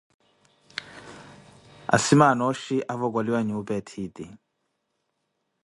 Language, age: Koti, 30-39